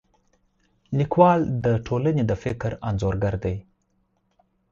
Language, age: Pashto, 30-39